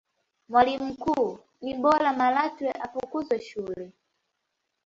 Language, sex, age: Swahili, female, 19-29